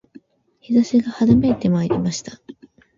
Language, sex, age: Japanese, female, 19-29